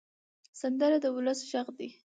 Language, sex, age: Pashto, female, under 19